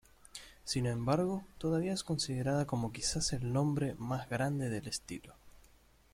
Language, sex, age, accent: Spanish, male, under 19, Rioplatense: Argentina, Uruguay, este de Bolivia, Paraguay